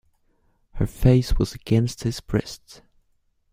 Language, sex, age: English, male, 19-29